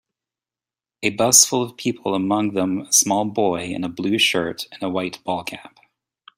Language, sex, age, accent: English, male, 30-39, United States English